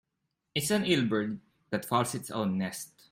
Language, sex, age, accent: English, male, 19-29, Filipino